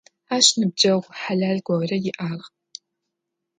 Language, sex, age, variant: Adyghe, female, 19-29, Адыгабзэ (Кирил, пстэумэ зэдыряе)